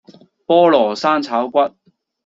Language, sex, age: Cantonese, male, 40-49